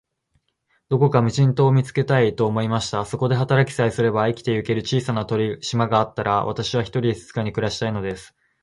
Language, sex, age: Japanese, male, 19-29